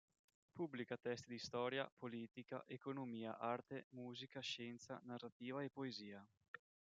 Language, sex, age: Italian, male, 30-39